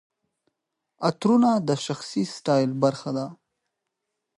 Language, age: Pashto, 19-29